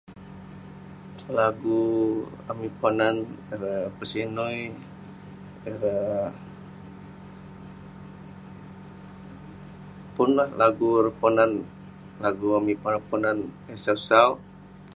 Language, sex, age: Western Penan, male, 19-29